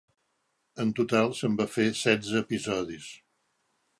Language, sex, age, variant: Catalan, male, 70-79, Central